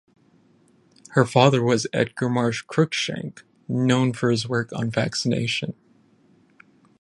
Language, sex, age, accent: English, male, 19-29, United States English